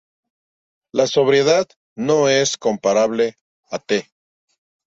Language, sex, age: Spanish, male, 50-59